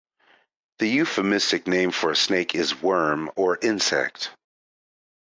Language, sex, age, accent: English, male, 40-49, United States English